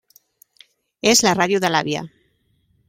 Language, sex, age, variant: Catalan, female, 30-39, Central